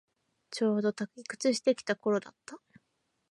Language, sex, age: Japanese, female, under 19